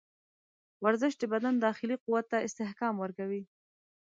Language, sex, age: Pashto, female, 19-29